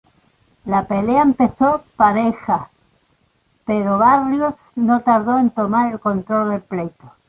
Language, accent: Spanish, España: Sur peninsular (Andalucia, Extremadura, Murcia)